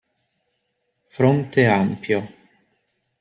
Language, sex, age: Italian, male, 30-39